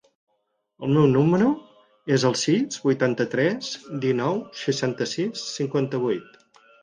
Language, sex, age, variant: Catalan, male, 60-69, Central